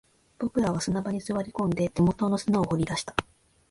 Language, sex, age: Japanese, female, 19-29